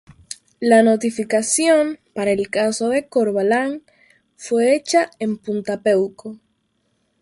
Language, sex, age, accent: Spanish, female, under 19, Caribe: Cuba, Venezuela, Puerto Rico, República Dominicana, Panamá, Colombia caribeña, México caribeño, Costa del golfo de México